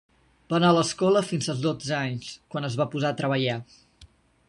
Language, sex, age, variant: Catalan, male, 19-29, Nord-Occidental